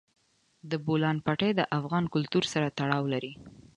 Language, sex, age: Pashto, female, 19-29